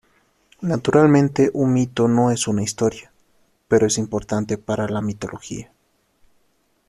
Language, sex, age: Spanish, male, 19-29